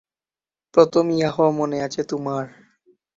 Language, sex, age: Bengali, male, 19-29